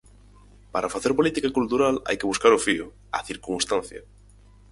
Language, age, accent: Galician, 19-29, Central (gheada)